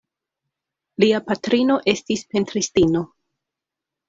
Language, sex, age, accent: Esperanto, female, 19-29, Internacia